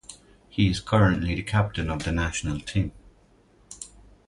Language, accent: English, Irish English